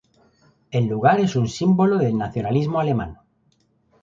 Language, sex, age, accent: Spanish, male, 50-59, España: Centro-Sur peninsular (Madrid, Toledo, Castilla-La Mancha)